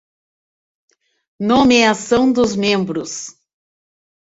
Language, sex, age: Portuguese, female, 50-59